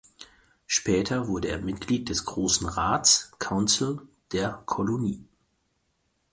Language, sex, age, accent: German, male, 40-49, Deutschland Deutsch